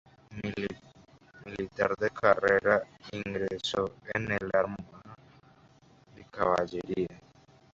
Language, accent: Spanish, España: Norte peninsular (Asturias, Castilla y León, Cantabria, País Vasco, Navarra, Aragón, La Rioja, Guadalajara, Cuenca)